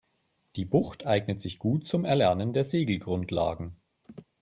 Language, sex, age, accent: German, male, 40-49, Deutschland Deutsch